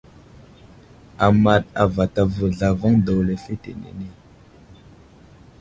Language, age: Wuzlam, 19-29